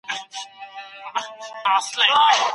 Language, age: Pashto, 30-39